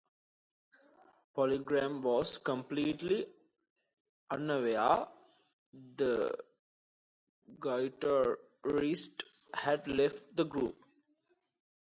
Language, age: English, 19-29